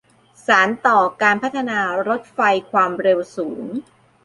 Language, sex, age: Thai, female, 40-49